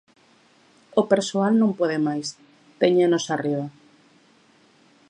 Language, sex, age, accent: Galician, female, 40-49, Atlántico (seseo e gheada)